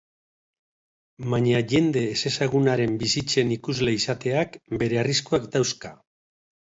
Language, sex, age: Basque, male, 60-69